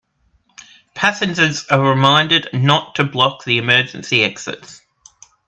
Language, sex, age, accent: English, male, 30-39, Australian English